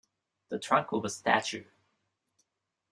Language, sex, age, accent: English, male, 30-39, United States English